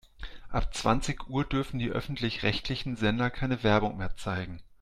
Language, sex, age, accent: German, male, 40-49, Deutschland Deutsch